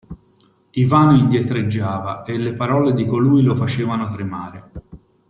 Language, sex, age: Italian, male, 40-49